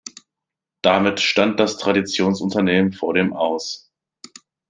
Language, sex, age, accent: German, male, 19-29, Deutschland Deutsch